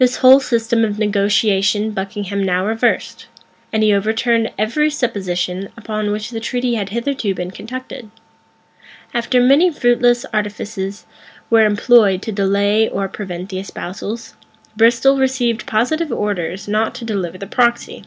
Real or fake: real